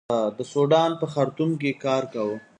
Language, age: Pashto, 19-29